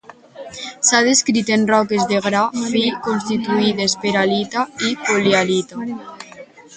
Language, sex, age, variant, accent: Catalan, female, under 19, Valencià meridional, valencià